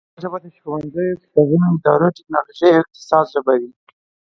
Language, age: Pashto, 19-29